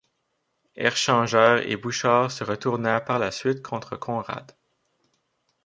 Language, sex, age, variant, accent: French, male, 30-39, Français d'Amérique du Nord, Français du Canada